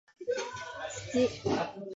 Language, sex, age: Japanese, female, 19-29